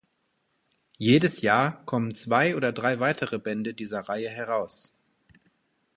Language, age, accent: German, 40-49, Deutschland Deutsch